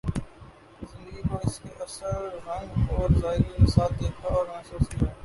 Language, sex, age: Urdu, male, 19-29